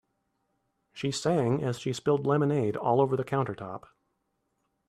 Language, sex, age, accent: English, male, 30-39, United States English